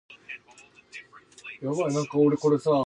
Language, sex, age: English, female, under 19